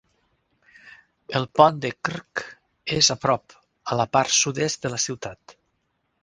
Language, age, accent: Catalan, 50-59, Tortosí